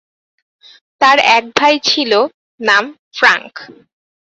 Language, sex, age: Bengali, female, 19-29